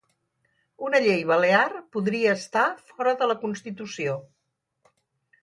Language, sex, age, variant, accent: Catalan, female, 60-69, Central, central